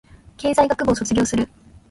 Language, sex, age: Japanese, female, 19-29